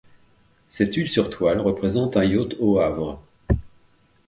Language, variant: French, Français de métropole